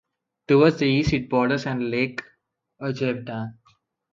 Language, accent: English, India and South Asia (India, Pakistan, Sri Lanka)